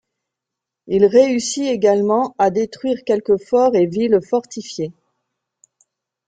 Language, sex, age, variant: French, female, 40-49, Français de métropole